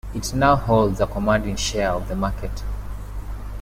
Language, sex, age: English, male, 19-29